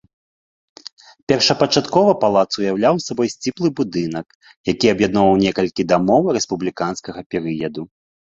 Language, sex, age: Belarusian, male, 30-39